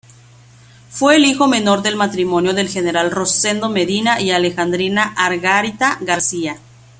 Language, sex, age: Spanish, female, 30-39